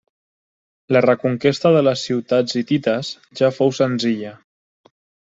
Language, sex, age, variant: Catalan, male, 19-29, Septentrional